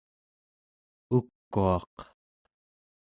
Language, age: Central Yupik, 30-39